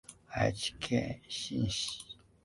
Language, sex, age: Japanese, male, 30-39